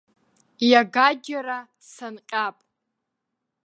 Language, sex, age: Abkhazian, female, under 19